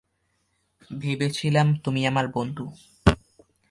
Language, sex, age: Bengali, male, under 19